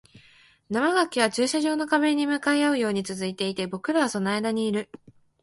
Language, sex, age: Japanese, female, 19-29